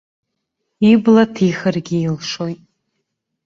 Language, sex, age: Abkhazian, female, under 19